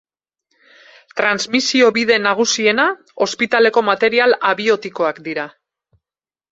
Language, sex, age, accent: Basque, female, 40-49, Mendebalekoa (Araba, Bizkaia, Gipuzkoako mendebaleko herri batzuk)